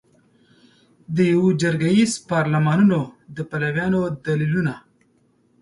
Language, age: Pashto, 40-49